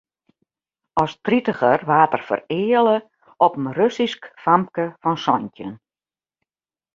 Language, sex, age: Western Frisian, female, 50-59